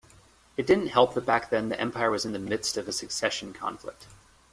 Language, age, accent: English, 19-29, United States English